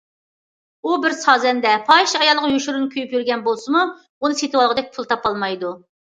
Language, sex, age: Uyghur, female, 40-49